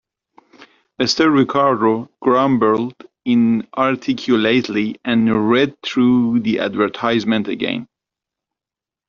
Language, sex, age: English, male, 40-49